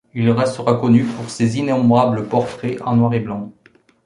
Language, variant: French, Français de métropole